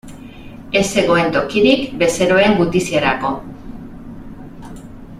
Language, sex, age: Basque, female, 40-49